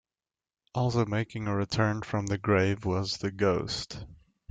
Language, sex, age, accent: English, male, 19-29, United States English